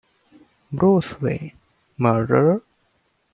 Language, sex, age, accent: English, male, 19-29, United States English